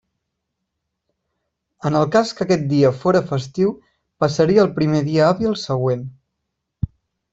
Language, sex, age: Catalan, male, under 19